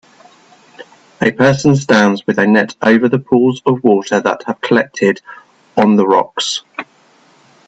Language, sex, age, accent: English, male, 30-39, England English